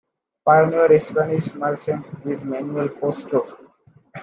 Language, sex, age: English, male, 19-29